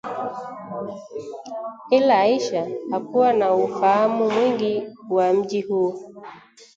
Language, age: Swahili, 19-29